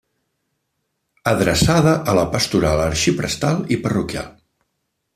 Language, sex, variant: Catalan, male, Central